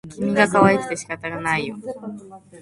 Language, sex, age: Japanese, female, under 19